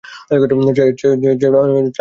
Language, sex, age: Bengali, male, 19-29